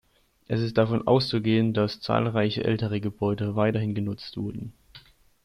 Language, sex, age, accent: German, male, 19-29, Deutschland Deutsch